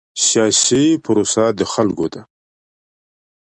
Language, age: Pashto, 19-29